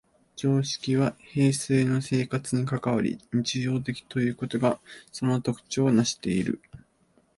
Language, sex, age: Japanese, male, 19-29